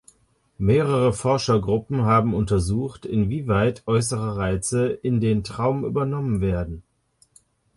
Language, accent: German, Deutschland Deutsch